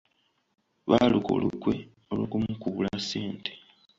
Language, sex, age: Ganda, male, 19-29